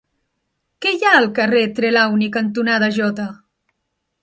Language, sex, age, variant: Catalan, female, 30-39, Central